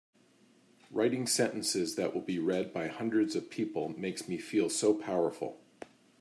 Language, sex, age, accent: English, male, 50-59, Canadian English